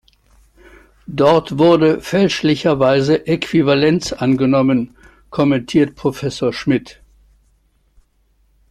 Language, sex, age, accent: German, male, 70-79, Deutschland Deutsch